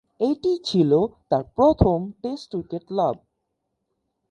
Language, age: Bengali, 19-29